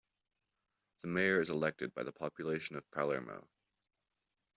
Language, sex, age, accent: English, male, under 19, Canadian English